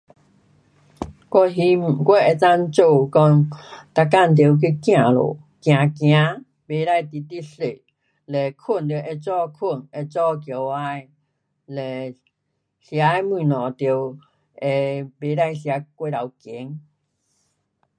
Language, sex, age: Pu-Xian Chinese, female, 70-79